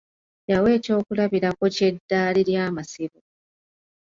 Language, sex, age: Ganda, female, 30-39